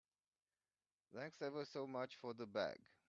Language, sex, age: English, male, 50-59